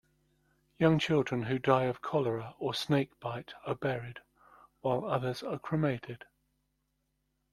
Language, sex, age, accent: English, male, 50-59, England English